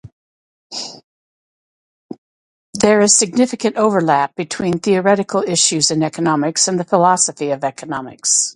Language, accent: English, United States English